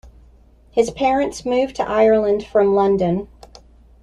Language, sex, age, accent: English, female, 40-49, United States English